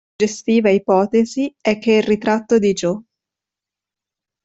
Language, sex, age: Italian, female, 19-29